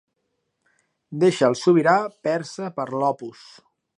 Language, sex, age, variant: Catalan, male, 30-39, Central